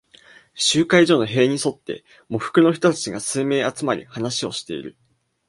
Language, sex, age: Japanese, male, 19-29